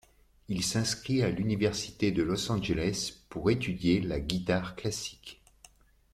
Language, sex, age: French, male, 40-49